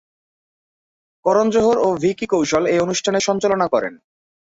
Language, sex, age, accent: Bengali, male, 19-29, Native